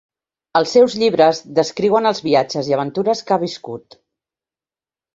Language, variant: Catalan, Central